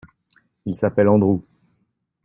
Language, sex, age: French, male, 40-49